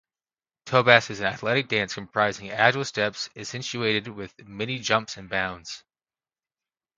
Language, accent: English, United States English